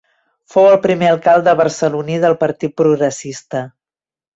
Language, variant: Catalan, Central